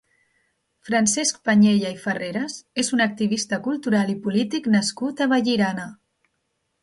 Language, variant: Catalan, Central